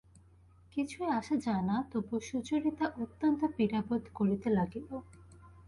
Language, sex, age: Bengali, female, 19-29